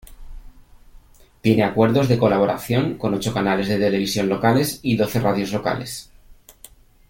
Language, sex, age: Spanish, male, 30-39